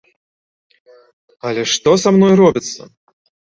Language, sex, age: Belarusian, male, 30-39